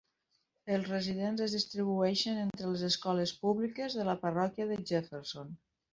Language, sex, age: Catalan, female, 50-59